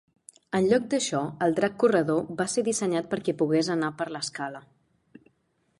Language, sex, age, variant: Catalan, female, 19-29, Central